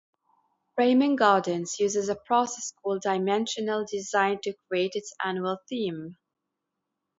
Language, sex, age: English, female, 30-39